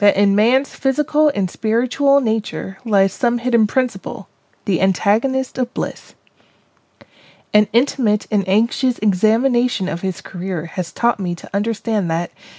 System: none